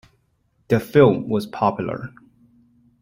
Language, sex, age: English, male, 40-49